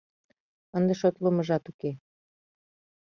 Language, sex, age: Mari, female, 30-39